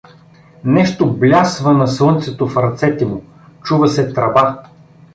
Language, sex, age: Bulgarian, male, 40-49